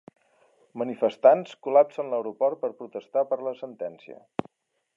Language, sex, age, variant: Catalan, male, 50-59, Central